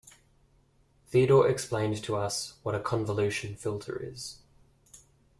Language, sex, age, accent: English, male, 19-29, Australian English